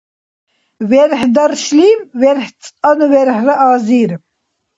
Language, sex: Dargwa, female